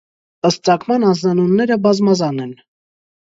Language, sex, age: Armenian, male, 19-29